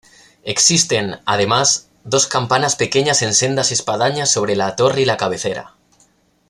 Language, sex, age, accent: Spanish, male, 19-29, España: Norte peninsular (Asturias, Castilla y León, Cantabria, País Vasco, Navarra, Aragón, La Rioja, Guadalajara, Cuenca)